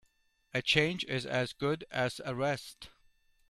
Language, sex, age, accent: English, male, 40-49, England English